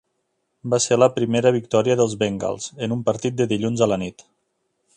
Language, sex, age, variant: Catalan, male, 40-49, Nord-Occidental